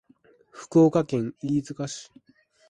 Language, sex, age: Japanese, male, 19-29